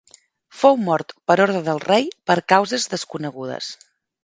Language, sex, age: Catalan, female, 40-49